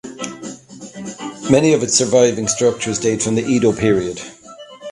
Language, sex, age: English, male, 40-49